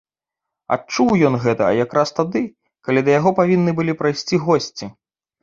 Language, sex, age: Belarusian, male, 30-39